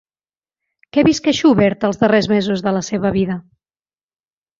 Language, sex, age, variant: Catalan, female, 40-49, Central